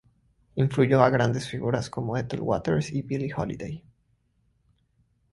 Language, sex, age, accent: Spanish, male, 19-29, México